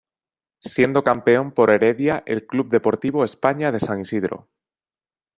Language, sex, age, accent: Spanish, male, 30-39, España: Centro-Sur peninsular (Madrid, Toledo, Castilla-La Mancha)